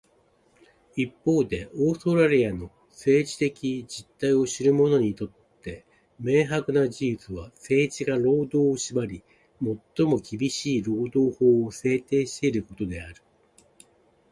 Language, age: Japanese, 60-69